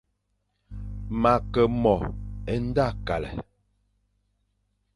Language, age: Fang, 40-49